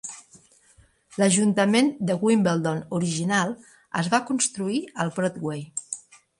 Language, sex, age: Catalan, female, 60-69